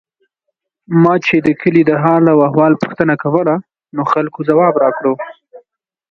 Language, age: Pashto, 19-29